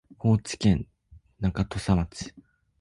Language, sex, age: Japanese, male, 19-29